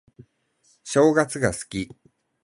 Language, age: Japanese, 40-49